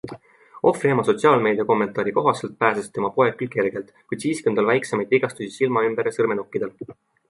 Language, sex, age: Estonian, male, 19-29